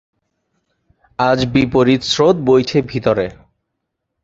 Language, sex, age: Bengali, male, 30-39